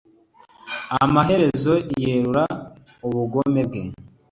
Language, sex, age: Kinyarwanda, male, 30-39